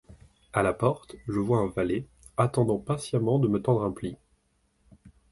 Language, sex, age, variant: French, male, 19-29, Français de métropole